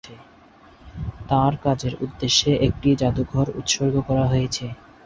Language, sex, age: Bengali, male, 19-29